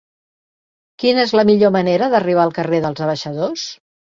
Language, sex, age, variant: Catalan, female, 60-69, Central